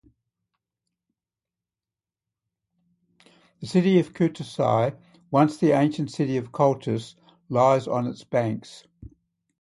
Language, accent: English, Australian English